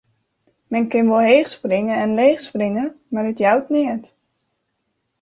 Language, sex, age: Western Frisian, female, 30-39